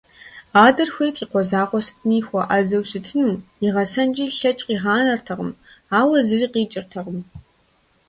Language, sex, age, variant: Kabardian, female, under 19, Адыгэбзэ (Къэбэрдей, Кирил, псоми зэдай)